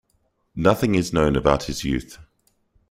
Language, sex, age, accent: English, male, 30-39, Southern African (South Africa, Zimbabwe, Namibia)